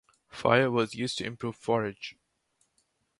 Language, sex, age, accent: English, male, 19-29, United States English; India and South Asia (India, Pakistan, Sri Lanka)